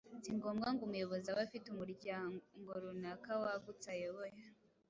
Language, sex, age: Kinyarwanda, female, 19-29